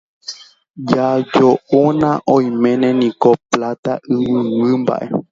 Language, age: Guarani, 19-29